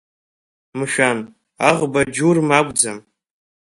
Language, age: Abkhazian, under 19